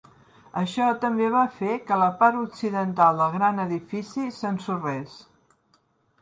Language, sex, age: Catalan, female, 60-69